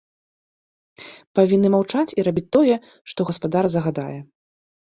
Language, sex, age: Belarusian, female, 19-29